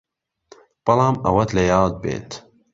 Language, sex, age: Central Kurdish, male, 40-49